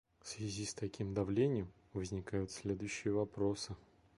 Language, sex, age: Russian, male, 30-39